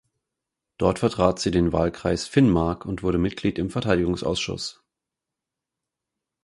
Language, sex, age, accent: German, male, 30-39, Deutschland Deutsch